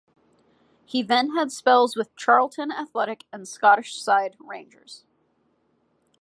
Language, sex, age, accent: English, female, 19-29, United States English